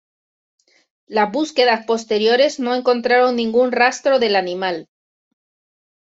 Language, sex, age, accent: Spanish, female, 40-49, España: Centro-Sur peninsular (Madrid, Toledo, Castilla-La Mancha)